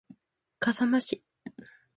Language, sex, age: Japanese, female, under 19